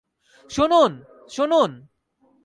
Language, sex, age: Bengali, male, 19-29